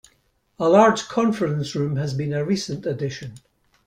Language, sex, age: English, male, 70-79